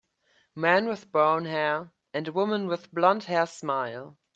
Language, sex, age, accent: English, male, 19-29, United States English